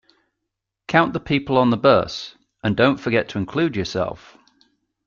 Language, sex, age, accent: English, male, 50-59, England English